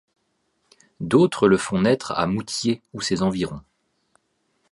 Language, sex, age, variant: French, male, 30-39, Français de métropole